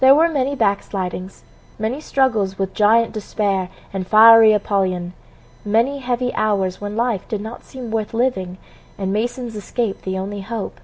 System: none